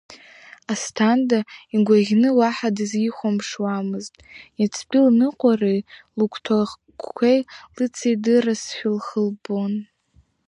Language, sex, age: Abkhazian, female, under 19